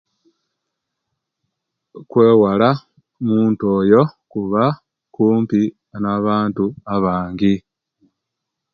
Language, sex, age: Kenyi, male, 40-49